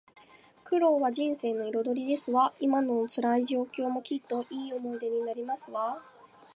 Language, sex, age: Japanese, female, 19-29